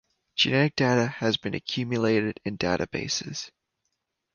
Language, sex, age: English, male, 19-29